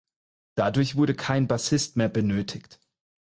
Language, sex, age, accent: German, male, 30-39, Deutschland Deutsch